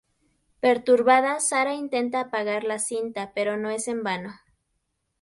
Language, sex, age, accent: Spanish, female, 19-29, México